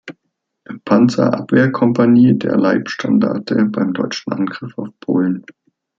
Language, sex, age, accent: German, male, 40-49, Deutschland Deutsch